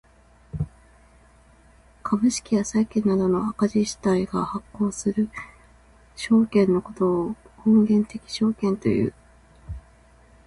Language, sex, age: Japanese, female, 30-39